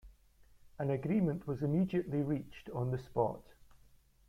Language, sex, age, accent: English, male, 40-49, Scottish English